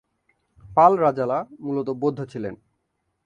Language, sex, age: Bengali, male, 19-29